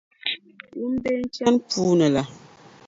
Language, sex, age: Dagbani, female, 30-39